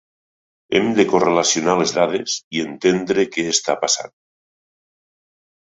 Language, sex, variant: Catalan, male, Nord-Occidental